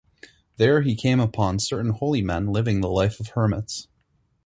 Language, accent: English, United States English